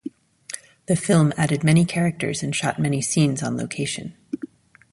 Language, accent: English, United States English